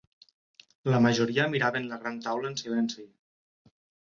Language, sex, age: Catalan, male, 30-39